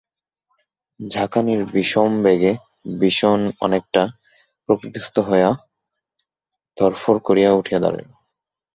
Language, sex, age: Bengali, male, 19-29